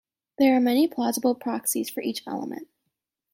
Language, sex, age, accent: English, female, under 19, United States English